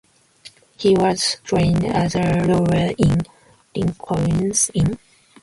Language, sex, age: English, female, 19-29